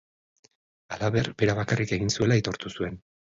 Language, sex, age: Basque, male, 40-49